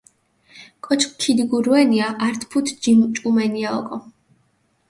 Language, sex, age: Mingrelian, female, 19-29